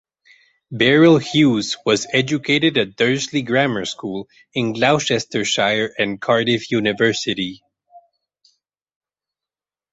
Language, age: English, 19-29